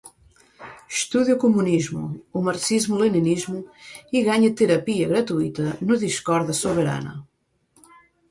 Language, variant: Portuguese, Portuguese (Portugal)